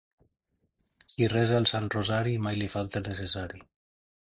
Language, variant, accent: Catalan, Nord-Occidental, nord-occidental